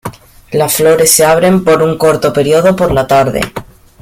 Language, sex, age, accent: Spanish, male, under 19, España: Sur peninsular (Andalucia, Extremadura, Murcia)